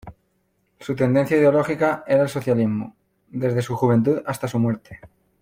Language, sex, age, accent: Spanish, male, 30-39, España: Centro-Sur peninsular (Madrid, Toledo, Castilla-La Mancha)